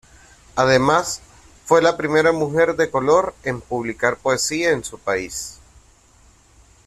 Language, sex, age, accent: Spanish, male, 40-49, Caribe: Cuba, Venezuela, Puerto Rico, República Dominicana, Panamá, Colombia caribeña, México caribeño, Costa del golfo de México